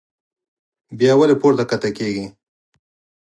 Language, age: Pashto, 30-39